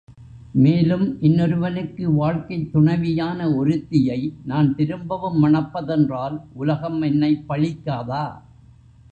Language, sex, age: Tamil, male, 70-79